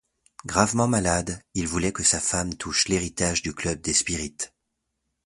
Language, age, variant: French, 30-39, Français de métropole